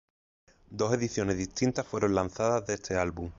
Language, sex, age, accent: Spanish, male, 19-29, España: Sur peninsular (Andalucia, Extremadura, Murcia)